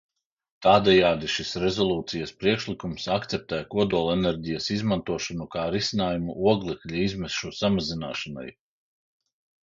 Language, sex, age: Latvian, male, 40-49